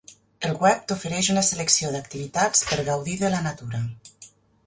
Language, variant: Catalan, Nord-Occidental